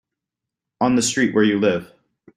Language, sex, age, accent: English, male, 30-39, United States English